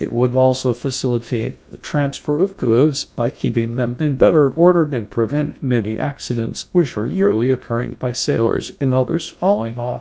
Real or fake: fake